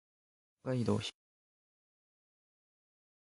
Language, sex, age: Japanese, male, 19-29